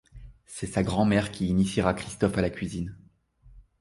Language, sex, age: French, male, 19-29